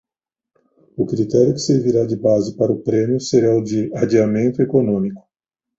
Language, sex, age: Portuguese, male, 50-59